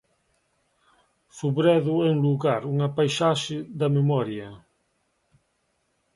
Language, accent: Galician, Oriental (común en zona oriental)